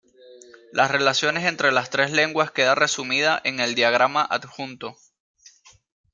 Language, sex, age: Spanish, male, 19-29